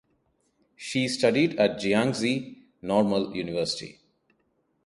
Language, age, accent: English, 30-39, India and South Asia (India, Pakistan, Sri Lanka)